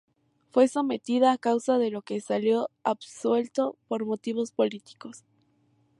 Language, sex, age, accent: Spanish, female, 19-29, México